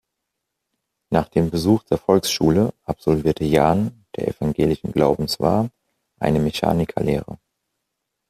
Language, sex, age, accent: German, male, 40-49, Deutschland Deutsch